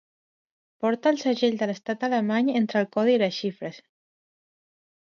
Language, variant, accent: Catalan, Central, central